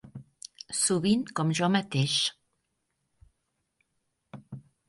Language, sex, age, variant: Catalan, female, 50-59, Septentrional